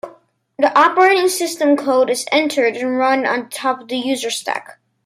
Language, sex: English, male